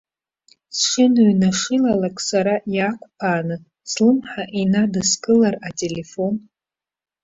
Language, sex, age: Abkhazian, female, 19-29